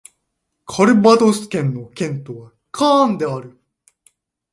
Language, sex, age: Japanese, male, under 19